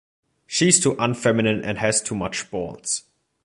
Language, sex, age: English, male, under 19